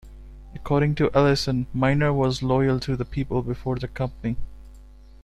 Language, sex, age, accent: English, male, 19-29, India and South Asia (India, Pakistan, Sri Lanka)